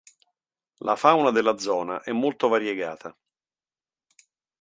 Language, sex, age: Italian, male, 50-59